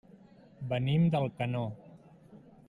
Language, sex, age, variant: Catalan, male, 30-39, Central